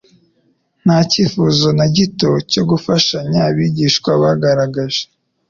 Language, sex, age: Kinyarwanda, male, under 19